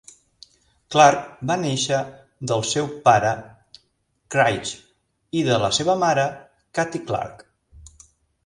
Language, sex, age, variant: Catalan, male, 40-49, Central